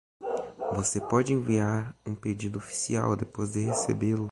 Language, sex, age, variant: Portuguese, male, 19-29, Portuguese (Brasil)